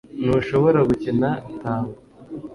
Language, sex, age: Kinyarwanda, male, 19-29